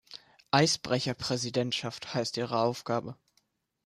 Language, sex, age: German, male, under 19